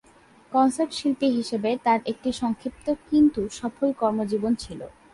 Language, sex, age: Bengali, female, 19-29